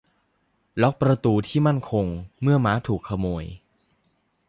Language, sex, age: Thai, male, 19-29